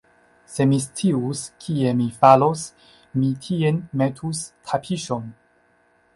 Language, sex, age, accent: Esperanto, male, 30-39, Internacia